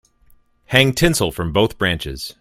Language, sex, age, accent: English, male, 40-49, United States English